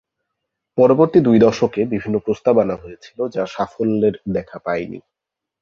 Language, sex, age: Bengali, male, 19-29